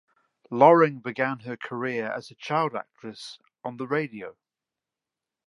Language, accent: English, England English